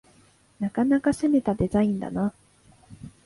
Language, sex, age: Japanese, female, 19-29